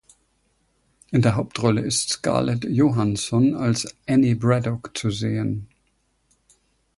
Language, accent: German, Deutschland Deutsch